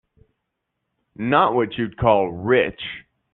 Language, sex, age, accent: English, male, 19-29, United States English